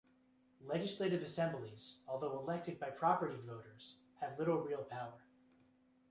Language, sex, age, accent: English, male, 19-29, United States English